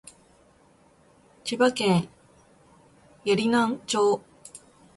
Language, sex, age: Japanese, female, 30-39